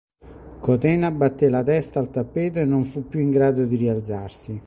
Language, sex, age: Italian, male, 60-69